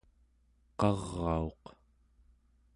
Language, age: Central Yupik, 30-39